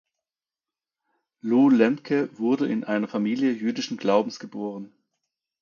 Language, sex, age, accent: German, male, 40-49, Deutschland Deutsch